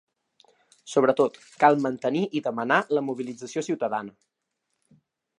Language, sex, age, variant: Catalan, male, under 19, Central